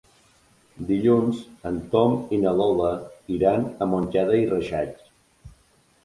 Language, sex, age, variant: Catalan, male, 30-39, Balear